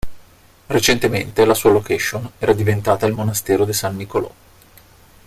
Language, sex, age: Italian, male, 40-49